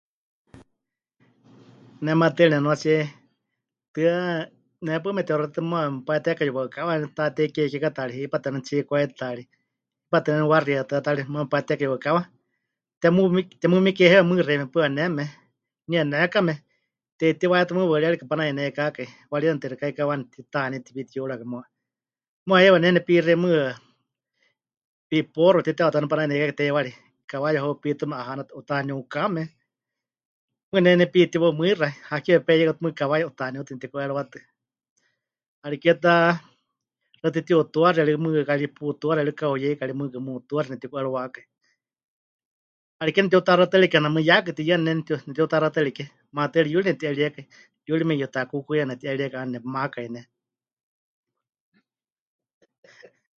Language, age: Huichol, 50-59